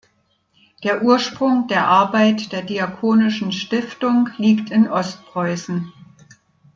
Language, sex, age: German, female, 60-69